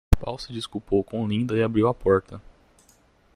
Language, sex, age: Portuguese, male, 19-29